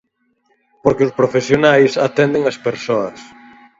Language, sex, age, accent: Galician, male, 30-39, Normativo (estándar)